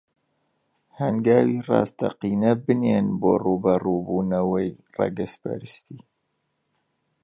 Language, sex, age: Central Kurdish, male, 30-39